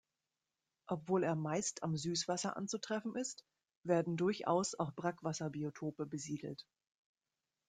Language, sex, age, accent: German, female, 40-49, Deutschland Deutsch